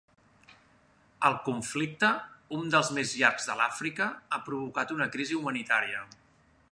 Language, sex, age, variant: Catalan, male, 40-49, Central